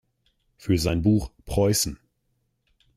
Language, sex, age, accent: German, male, under 19, Deutschland Deutsch